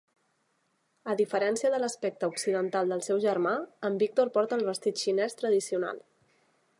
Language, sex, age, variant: Catalan, female, 30-39, Central